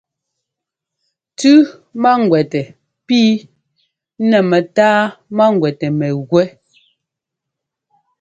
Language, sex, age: Ngomba, female, 40-49